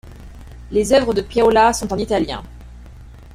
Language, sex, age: French, female, 30-39